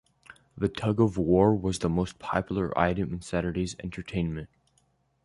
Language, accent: English, United States English